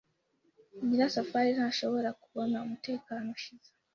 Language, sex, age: Kinyarwanda, female, 19-29